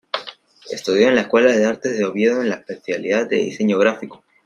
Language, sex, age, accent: Spanish, male, under 19, Andino-Pacífico: Colombia, Perú, Ecuador, oeste de Bolivia y Venezuela andina